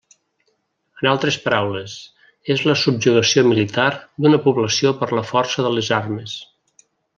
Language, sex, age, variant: Catalan, male, 60-69, Central